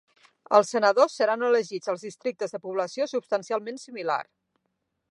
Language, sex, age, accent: Catalan, female, 40-49, central; nord-occidental